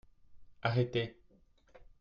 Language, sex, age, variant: French, male, 30-39, Français de métropole